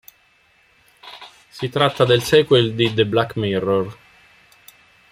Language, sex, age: Italian, male, 50-59